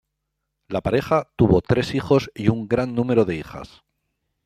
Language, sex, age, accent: Spanish, male, 60-69, España: Centro-Sur peninsular (Madrid, Toledo, Castilla-La Mancha)